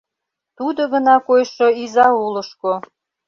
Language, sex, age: Mari, female, 50-59